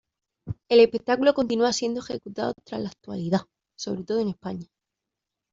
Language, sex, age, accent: Spanish, female, 19-29, España: Sur peninsular (Andalucia, Extremadura, Murcia)